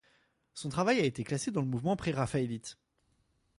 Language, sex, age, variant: French, male, 19-29, Français de métropole